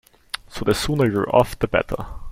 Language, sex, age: English, male, 30-39